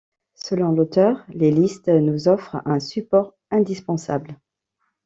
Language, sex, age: French, female, 30-39